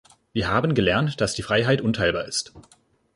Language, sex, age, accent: German, male, 19-29, Deutschland Deutsch